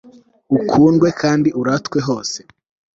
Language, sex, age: Kinyarwanda, male, 19-29